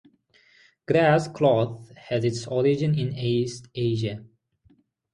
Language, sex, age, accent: English, male, 19-29, United States English; England English